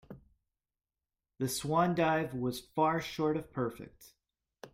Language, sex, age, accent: English, male, 30-39, United States English